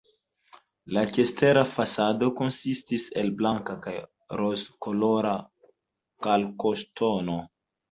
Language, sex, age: Esperanto, male, 19-29